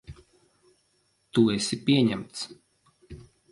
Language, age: Latvian, 40-49